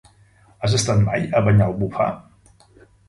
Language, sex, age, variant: Catalan, male, 50-59, Central